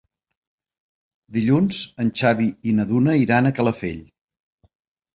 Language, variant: Catalan, Central